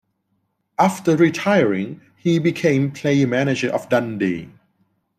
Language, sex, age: English, male, 30-39